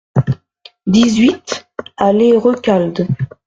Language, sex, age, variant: French, female, 19-29, Français de métropole